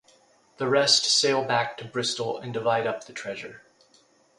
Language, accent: English, United States English